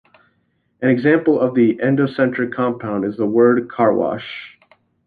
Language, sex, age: English, male, 19-29